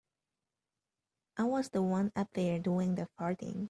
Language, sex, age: English, female, 19-29